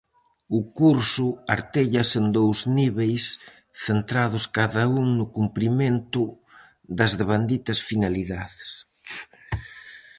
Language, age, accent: Galician, 50-59, Central (gheada)